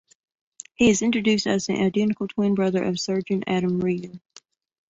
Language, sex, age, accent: English, female, 19-29, United States English